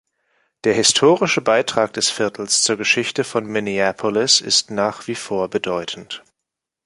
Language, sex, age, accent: German, male, 19-29, Deutschland Deutsch